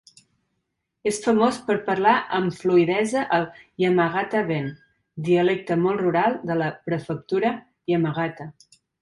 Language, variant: Catalan, Central